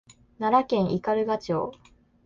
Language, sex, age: Japanese, female, 19-29